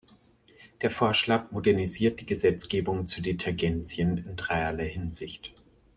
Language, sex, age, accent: German, male, 30-39, Deutschland Deutsch